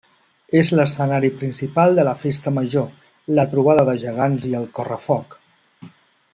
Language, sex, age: Catalan, male, 40-49